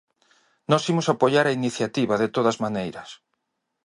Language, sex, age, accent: Galician, male, 40-49, Normativo (estándar)